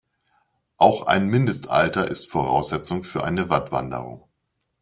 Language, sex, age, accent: German, male, 40-49, Deutschland Deutsch